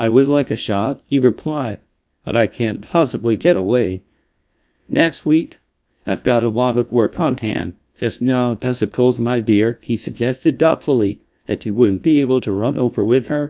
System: TTS, GlowTTS